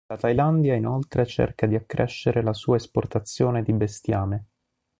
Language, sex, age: Italian, male, 40-49